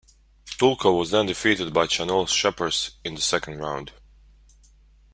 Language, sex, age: English, male, 19-29